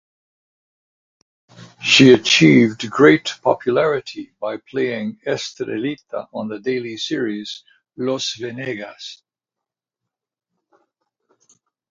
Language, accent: English, United States English